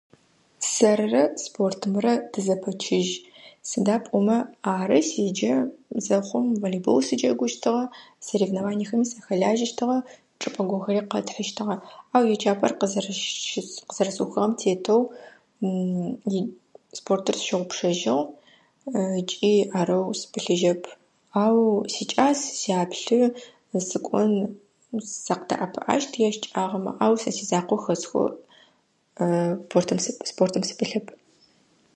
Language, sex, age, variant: Adyghe, female, 19-29, Адыгабзэ (Кирил, пстэумэ зэдыряе)